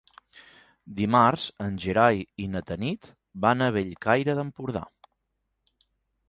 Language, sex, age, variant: Catalan, male, 40-49, Nord-Occidental